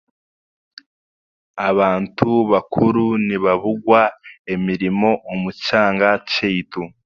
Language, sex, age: Chiga, male, 19-29